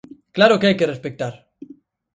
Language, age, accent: Galician, 19-29, Atlántico (seseo e gheada)